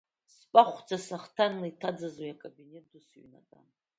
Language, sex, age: Abkhazian, female, 30-39